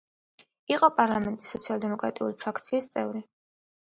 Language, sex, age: Georgian, female, 19-29